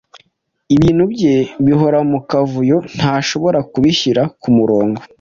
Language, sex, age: Kinyarwanda, male, 19-29